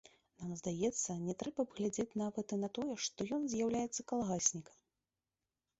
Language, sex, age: Belarusian, female, 30-39